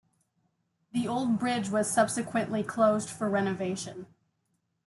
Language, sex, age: English, female, 19-29